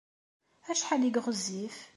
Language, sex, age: Kabyle, female, 30-39